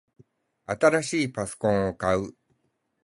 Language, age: Japanese, 40-49